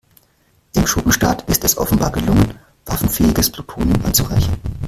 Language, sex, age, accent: German, male, 19-29, Deutschland Deutsch